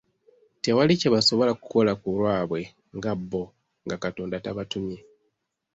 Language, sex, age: Ganda, male, 90+